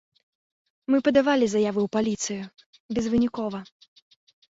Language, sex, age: Belarusian, female, 19-29